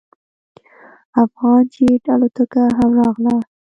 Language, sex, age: Pashto, female, 19-29